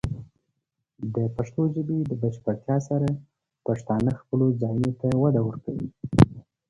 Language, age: Pashto, 30-39